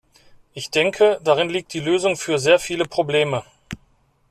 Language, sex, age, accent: German, male, 40-49, Deutschland Deutsch